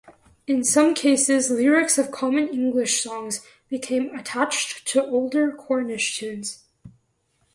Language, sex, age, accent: English, female, under 19, United States English